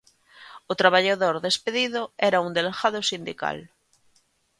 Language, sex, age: Galician, female, 30-39